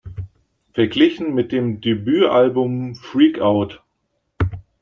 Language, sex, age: German, male, 30-39